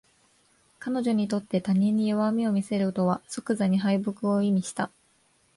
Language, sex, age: Japanese, female, 19-29